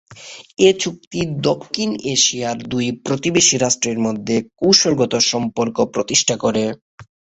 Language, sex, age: Bengali, male, 19-29